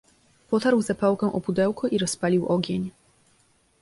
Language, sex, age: Polish, female, 19-29